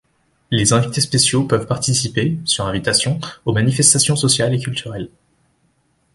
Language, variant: French, Français de métropole